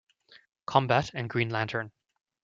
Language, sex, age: English, male, 19-29